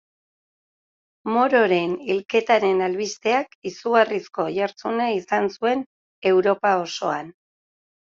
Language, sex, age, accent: Basque, female, 50-59, Erdialdekoa edo Nafarra (Gipuzkoa, Nafarroa)